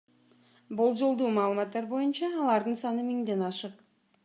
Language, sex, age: Kyrgyz, female, 30-39